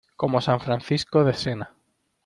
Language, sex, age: Spanish, male, 19-29